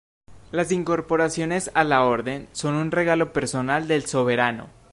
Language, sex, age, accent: Spanish, male, under 19, Andino-Pacífico: Colombia, Perú, Ecuador, oeste de Bolivia y Venezuela andina